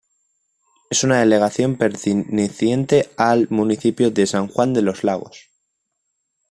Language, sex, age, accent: Spanish, male, under 19, España: Norte peninsular (Asturias, Castilla y León, Cantabria, País Vasco, Navarra, Aragón, La Rioja, Guadalajara, Cuenca)